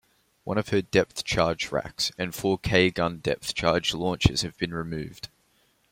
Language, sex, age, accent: English, male, 19-29, Australian English